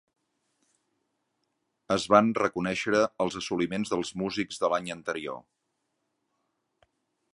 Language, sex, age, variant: Catalan, male, 50-59, Central